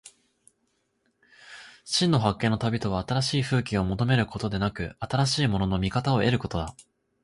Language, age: Japanese, 19-29